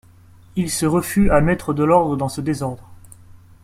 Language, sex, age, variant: French, male, 19-29, Français de métropole